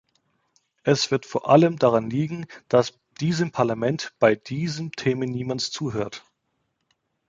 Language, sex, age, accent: German, male, 30-39, Deutschland Deutsch